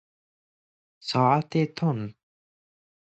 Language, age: Persian, 19-29